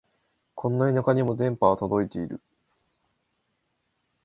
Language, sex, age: Japanese, male, 19-29